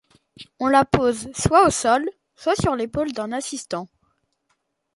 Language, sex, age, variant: French, male, 40-49, Français de métropole